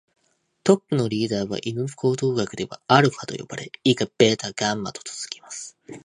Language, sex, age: Japanese, male, 19-29